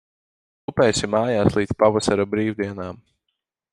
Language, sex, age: Latvian, male, 19-29